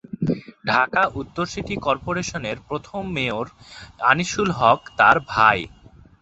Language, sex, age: Bengali, male, 19-29